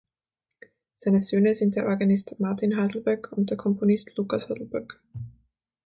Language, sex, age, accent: German, female, 19-29, Österreichisches Deutsch